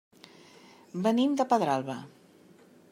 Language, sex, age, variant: Catalan, female, 50-59, Central